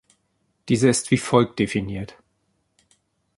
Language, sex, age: German, male, 40-49